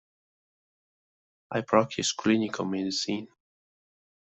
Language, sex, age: English, male, 19-29